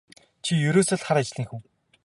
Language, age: Mongolian, 19-29